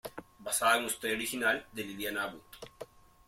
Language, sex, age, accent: Spanish, male, 30-39, Andino-Pacífico: Colombia, Perú, Ecuador, oeste de Bolivia y Venezuela andina